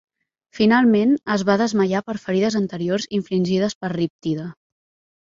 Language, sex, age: Catalan, female, 19-29